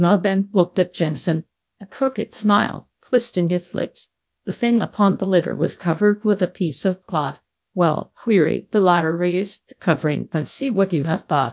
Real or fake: fake